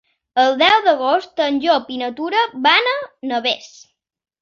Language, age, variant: Catalan, under 19, Balear